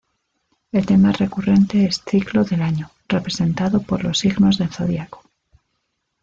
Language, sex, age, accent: Spanish, female, 40-49, España: Norte peninsular (Asturias, Castilla y León, Cantabria, País Vasco, Navarra, Aragón, La Rioja, Guadalajara, Cuenca)